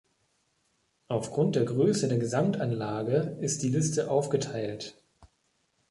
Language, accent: German, Deutschland Deutsch